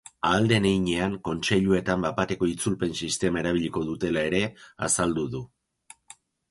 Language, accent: Basque, Erdialdekoa edo Nafarra (Gipuzkoa, Nafarroa)